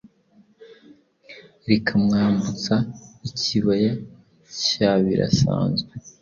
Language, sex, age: Kinyarwanda, male, 19-29